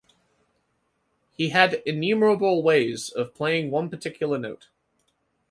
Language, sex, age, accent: English, male, 19-29, England English